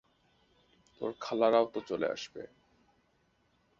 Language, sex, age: Bengali, male, 19-29